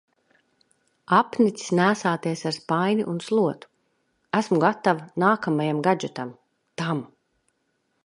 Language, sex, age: Latvian, female, 30-39